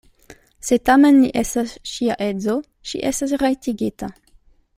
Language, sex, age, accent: Esperanto, female, 19-29, Internacia